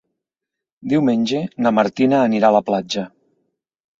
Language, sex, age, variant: Catalan, male, 50-59, Nord-Occidental